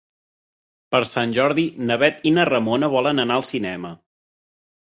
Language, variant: Catalan, Central